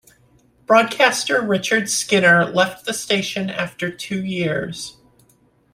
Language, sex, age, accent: English, female, 30-39, United States English